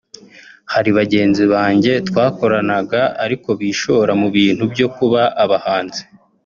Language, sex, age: Kinyarwanda, male, 19-29